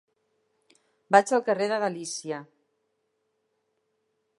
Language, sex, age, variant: Catalan, female, 60-69, Central